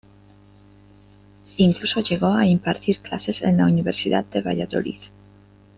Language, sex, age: Spanish, female, 30-39